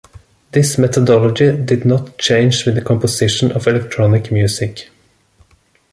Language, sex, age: English, male, 30-39